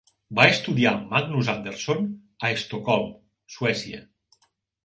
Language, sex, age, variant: Catalan, male, 50-59, Nord-Occidental